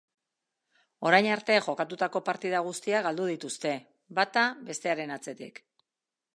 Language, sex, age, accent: Basque, female, 50-59, Mendebalekoa (Araba, Bizkaia, Gipuzkoako mendebaleko herri batzuk)